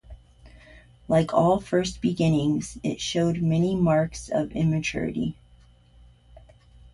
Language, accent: English, United States English